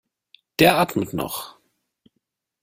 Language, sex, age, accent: German, male, 19-29, Deutschland Deutsch